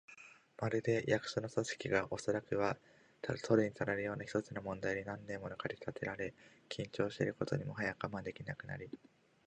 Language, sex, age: Japanese, male, 19-29